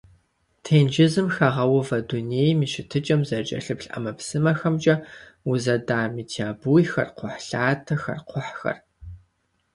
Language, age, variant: Kabardian, 19-29, Адыгэбзэ (Къэбэрдей, Кирил, Урысей)